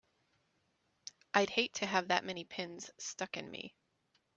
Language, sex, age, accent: English, female, 40-49, United States English